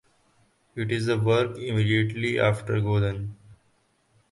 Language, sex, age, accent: English, male, under 19, India and South Asia (India, Pakistan, Sri Lanka)